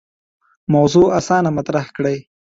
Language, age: Pashto, 19-29